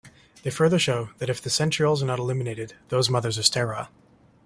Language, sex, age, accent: English, male, 19-29, Canadian English